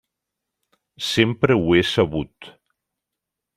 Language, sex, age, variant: Catalan, male, 60-69, Central